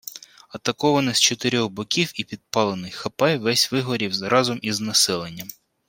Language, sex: Ukrainian, male